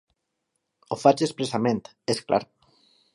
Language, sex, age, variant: Catalan, male, 40-49, Valencià meridional